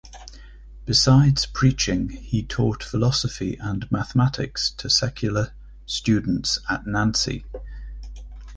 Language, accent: English, England English